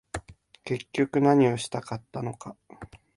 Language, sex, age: Japanese, male, 19-29